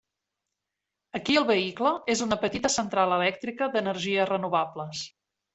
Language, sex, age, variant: Catalan, female, 40-49, Central